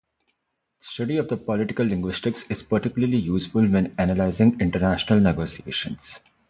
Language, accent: English, India and South Asia (India, Pakistan, Sri Lanka)